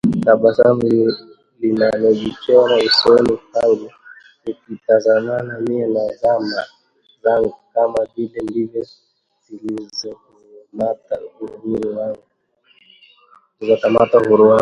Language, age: Swahili, 30-39